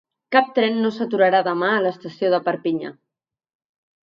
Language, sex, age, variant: Catalan, female, 30-39, Central